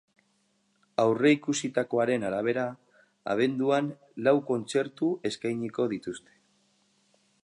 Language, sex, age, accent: Basque, male, 30-39, Mendebalekoa (Araba, Bizkaia, Gipuzkoako mendebaleko herri batzuk)